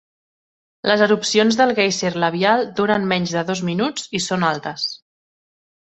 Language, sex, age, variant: Catalan, female, 19-29, Central